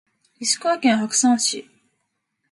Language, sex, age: Japanese, female, 19-29